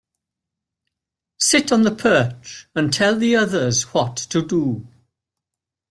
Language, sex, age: English, male, 80-89